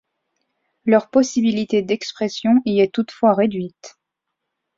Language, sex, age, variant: French, female, 19-29, Français de métropole